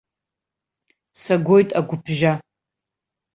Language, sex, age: Abkhazian, female, 40-49